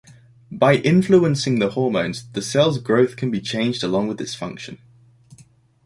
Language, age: English, 19-29